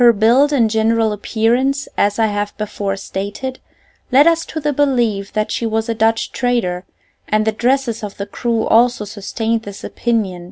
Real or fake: real